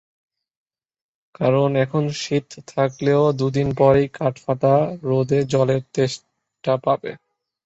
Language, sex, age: Bengali, male, 19-29